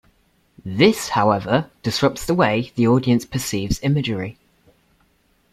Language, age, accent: English, under 19, England English